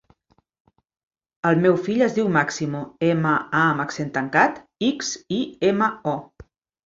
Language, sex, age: Catalan, female, 50-59